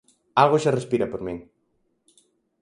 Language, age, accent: Galician, 19-29, Oriental (común en zona oriental)